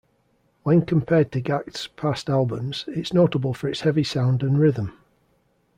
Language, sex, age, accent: English, male, 40-49, England English